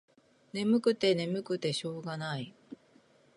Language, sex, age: Japanese, female, 50-59